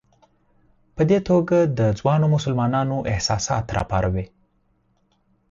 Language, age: Pashto, 30-39